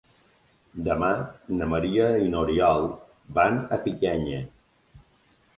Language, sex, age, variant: Catalan, male, 30-39, Balear